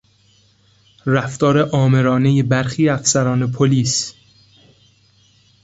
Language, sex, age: Persian, male, 19-29